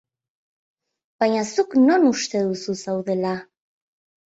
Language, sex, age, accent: Basque, female, 19-29, Nafar-lapurtarra edo Zuberotarra (Lapurdi, Nafarroa Beherea, Zuberoa)